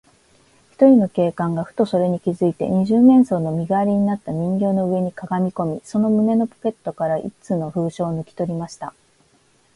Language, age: Japanese, 30-39